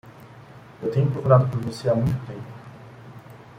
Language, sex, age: Portuguese, male, 19-29